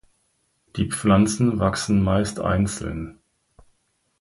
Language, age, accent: German, 50-59, Deutschland Deutsch